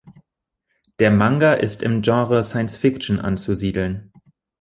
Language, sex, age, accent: German, male, 30-39, Deutschland Deutsch